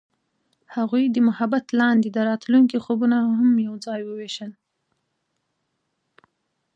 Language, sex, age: Pashto, female, 19-29